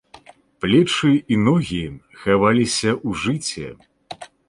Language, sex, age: Belarusian, male, 40-49